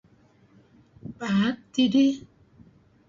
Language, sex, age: Kelabit, female, 50-59